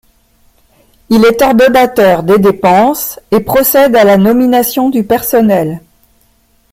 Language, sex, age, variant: French, female, 50-59, Français de métropole